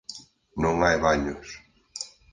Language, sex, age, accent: Galician, male, 40-49, Oriental (común en zona oriental)